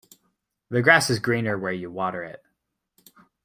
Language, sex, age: English, male, 19-29